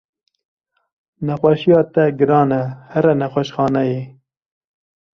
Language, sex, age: Kurdish, male, 30-39